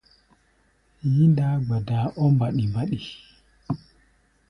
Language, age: Gbaya, 30-39